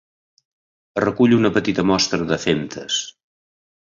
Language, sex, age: Catalan, male, 50-59